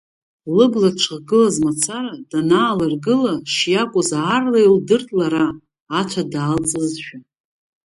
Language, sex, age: Abkhazian, female, 40-49